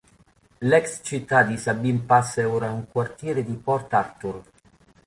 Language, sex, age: Italian, male, 50-59